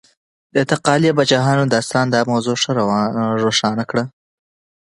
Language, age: Pashto, under 19